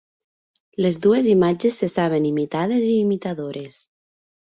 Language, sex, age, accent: Catalan, female, 19-29, central; nord-occidental